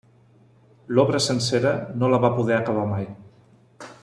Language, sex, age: Catalan, male, 40-49